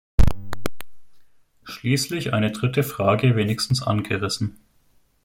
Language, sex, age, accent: German, male, 19-29, Deutschland Deutsch